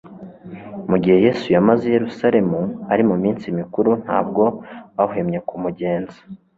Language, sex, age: Kinyarwanda, male, 19-29